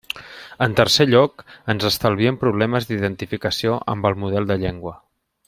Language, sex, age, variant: Catalan, male, 30-39, Central